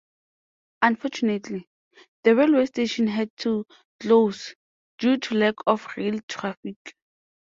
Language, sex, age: English, female, 19-29